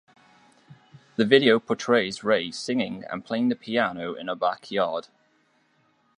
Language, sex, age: English, male, 19-29